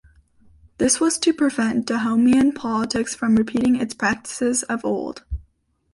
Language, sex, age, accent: English, female, under 19, United States English